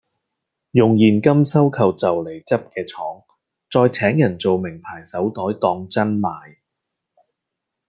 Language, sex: Cantonese, male